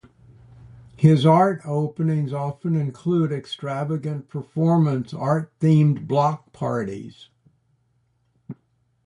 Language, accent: English, United States English